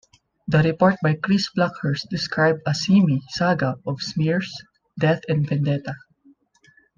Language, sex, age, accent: English, male, 19-29, Filipino